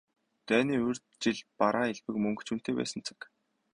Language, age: Mongolian, 19-29